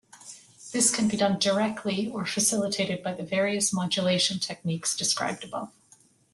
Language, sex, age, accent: English, female, 30-39, Canadian English